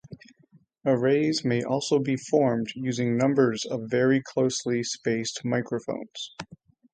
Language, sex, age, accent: English, male, 50-59, Canadian English